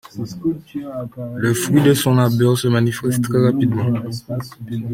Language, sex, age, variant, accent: French, male, 19-29, Français des départements et régions d'outre-mer, Français de Guadeloupe